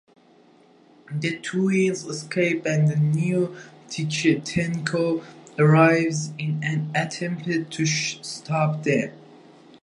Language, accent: English, United States English